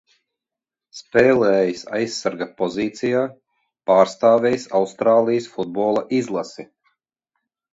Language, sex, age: Latvian, male, 40-49